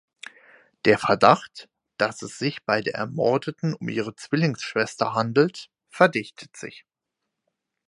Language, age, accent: German, 19-29, Deutschland Deutsch